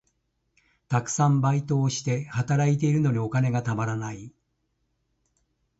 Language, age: Japanese, 70-79